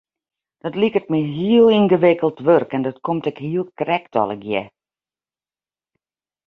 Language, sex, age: Western Frisian, female, 50-59